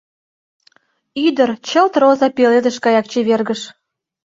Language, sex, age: Mari, female, 19-29